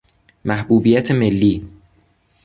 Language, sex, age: Persian, male, under 19